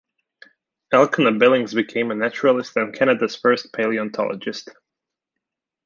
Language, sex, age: English, male, 19-29